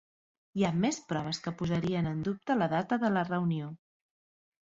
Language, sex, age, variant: Catalan, female, 40-49, Central